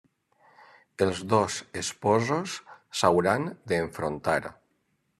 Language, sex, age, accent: Catalan, male, 50-59, valencià